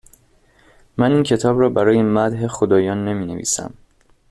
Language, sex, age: Persian, male, 19-29